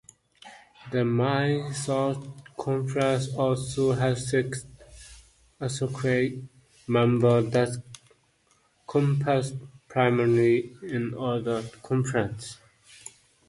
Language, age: English, 19-29